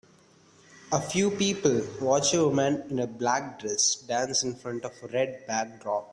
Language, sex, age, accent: English, male, under 19, India and South Asia (India, Pakistan, Sri Lanka)